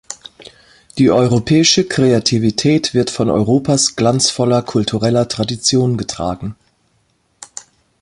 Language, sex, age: German, female, 50-59